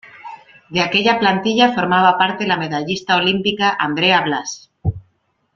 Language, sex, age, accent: Spanish, female, 30-39, España: Centro-Sur peninsular (Madrid, Toledo, Castilla-La Mancha)